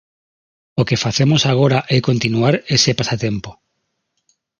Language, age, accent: Galician, 40-49, Normativo (estándar); Neofalante